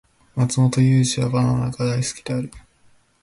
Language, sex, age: Japanese, male, 19-29